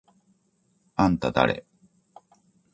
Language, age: Japanese, 40-49